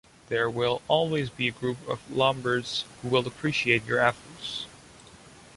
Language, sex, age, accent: English, male, 19-29, Canadian English